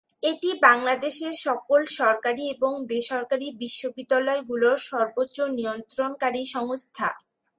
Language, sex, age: Bengali, female, under 19